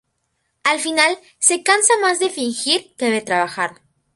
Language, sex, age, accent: Spanish, female, under 19, Andino-Pacífico: Colombia, Perú, Ecuador, oeste de Bolivia y Venezuela andina